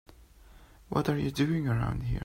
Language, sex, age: English, male, 19-29